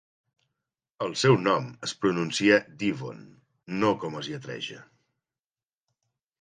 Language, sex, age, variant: Catalan, male, 40-49, Central